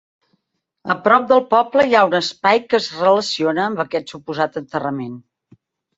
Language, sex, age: Catalan, female, 60-69